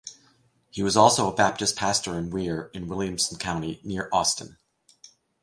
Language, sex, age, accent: English, male, 50-59, United States English